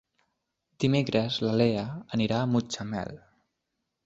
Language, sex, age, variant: Catalan, male, under 19, Nord-Occidental